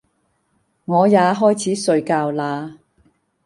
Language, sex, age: Cantonese, female, 60-69